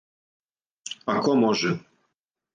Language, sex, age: Serbian, male, 50-59